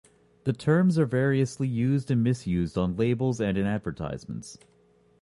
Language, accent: English, Canadian English